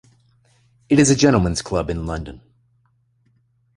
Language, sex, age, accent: English, male, 30-39, United States English